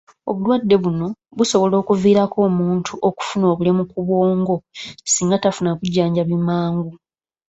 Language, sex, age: Ganda, female, 19-29